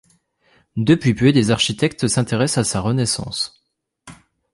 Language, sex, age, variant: French, male, 19-29, Français de métropole